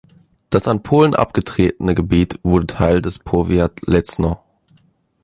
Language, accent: German, Deutschland Deutsch